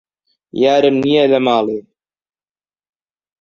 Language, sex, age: Central Kurdish, male, 19-29